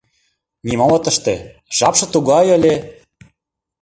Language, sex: Mari, male